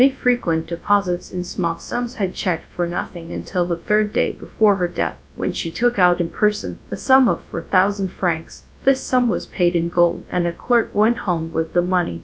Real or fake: fake